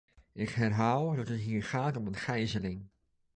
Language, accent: Dutch, Nederlands Nederlands